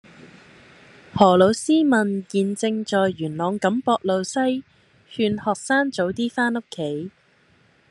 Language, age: Cantonese, 19-29